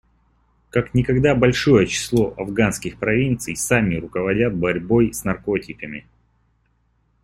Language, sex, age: Russian, male, 19-29